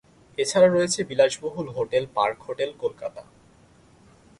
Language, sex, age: Bengali, male, under 19